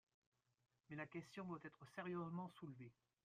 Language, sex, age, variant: French, male, 30-39, Français de métropole